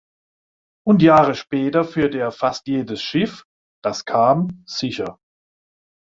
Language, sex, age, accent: German, male, 60-69, Deutschland Deutsch